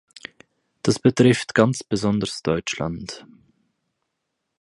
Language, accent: German, Schweizerdeutsch